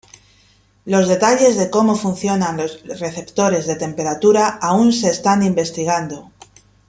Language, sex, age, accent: Spanish, female, 50-59, España: Centro-Sur peninsular (Madrid, Toledo, Castilla-La Mancha)